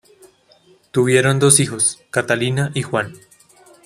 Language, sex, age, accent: Spanish, male, 19-29, América central